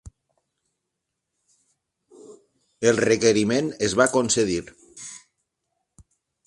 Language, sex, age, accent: Catalan, male, 50-59, valencià